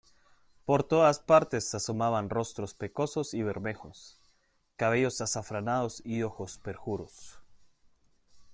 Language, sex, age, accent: Spanish, male, 19-29, América central